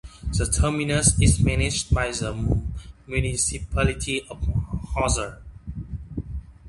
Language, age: English, 19-29